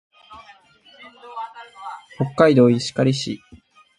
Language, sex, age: Japanese, male, 19-29